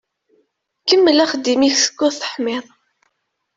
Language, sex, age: Kabyle, female, 30-39